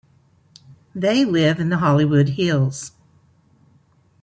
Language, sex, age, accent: English, female, 60-69, United States English